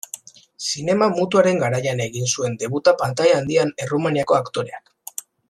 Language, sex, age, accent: Basque, male, under 19, Erdialdekoa edo Nafarra (Gipuzkoa, Nafarroa)